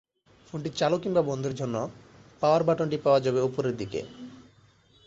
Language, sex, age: Bengali, male, 19-29